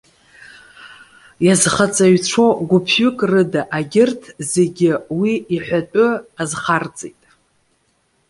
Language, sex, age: Abkhazian, female, 40-49